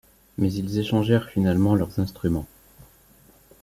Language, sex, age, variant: French, male, 40-49, Français de métropole